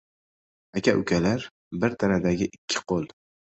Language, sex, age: Uzbek, male, 19-29